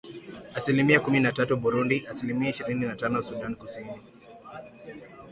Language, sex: Swahili, male